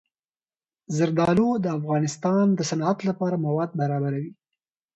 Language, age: Pashto, 19-29